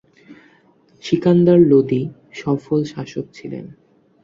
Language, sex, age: Bengali, male, under 19